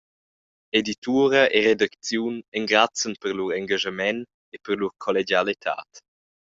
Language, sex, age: Romansh, male, under 19